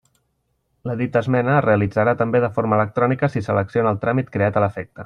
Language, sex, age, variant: Catalan, male, 30-39, Central